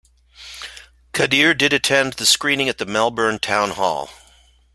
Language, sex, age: English, male, 50-59